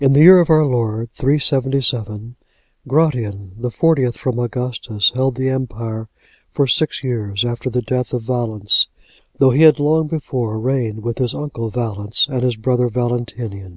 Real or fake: real